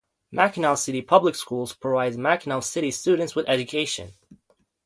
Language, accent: English, United States English